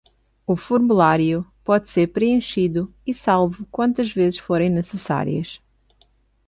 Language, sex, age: Portuguese, female, 30-39